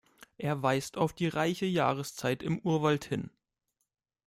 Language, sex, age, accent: German, male, 19-29, Deutschland Deutsch